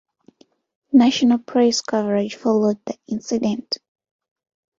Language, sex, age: English, female, under 19